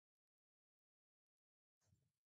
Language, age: Japanese, 19-29